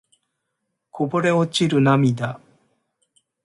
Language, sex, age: Japanese, male, 40-49